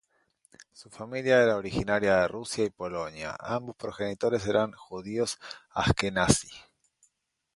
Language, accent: Spanish, Rioplatense: Argentina, Uruguay, este de Bolivia, Paraguay